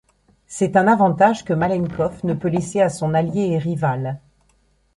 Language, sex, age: French, female, 50-59